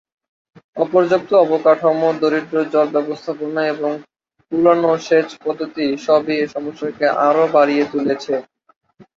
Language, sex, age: Bengali, male, 19-29